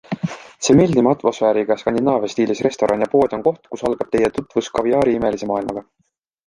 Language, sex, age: Estonian, male, 19-29